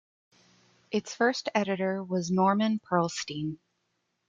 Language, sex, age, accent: English, female, 19-29, United States English